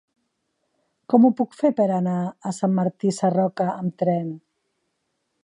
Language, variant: Catalan, Central